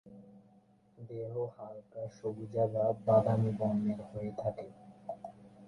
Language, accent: Bengali, Bengali; Bangla